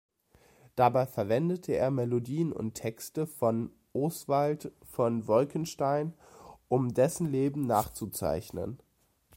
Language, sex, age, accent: German, male, 19-29, Deutschland Deutsch